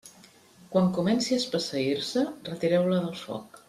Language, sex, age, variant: Catalan, female, 50-59, Central